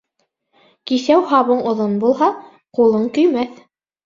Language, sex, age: Bashkir, female, 30-39